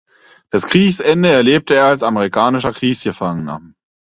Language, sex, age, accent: German, male, 19-29, Deutschland Deutsch